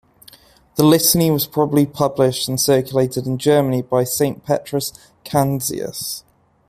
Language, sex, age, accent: English, male, 19-29, England English